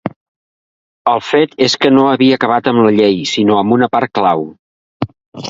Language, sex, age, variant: Catalan, male, 40-49, Central